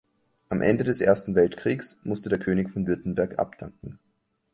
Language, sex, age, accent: German, male, 19-29, Österreichisches Deutsch